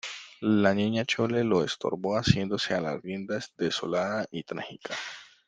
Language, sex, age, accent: Spanish, male, 19-29, Andino-Pacífico: Colombia, Perú, Ecuador, oeste de Bolivia y Venezuela andina